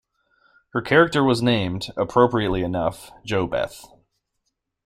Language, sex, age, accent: English, male, 19-29, United States English